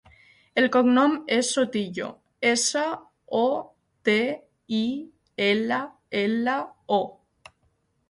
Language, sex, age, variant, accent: Catalan, female, 19-29, Valencià meridional, valencià